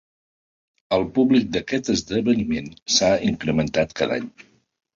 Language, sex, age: Catalan, male, 50-59